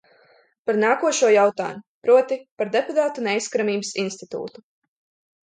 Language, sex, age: Latvian, female, under 19